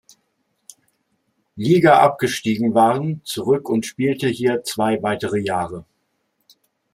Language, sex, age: German, male, 40-49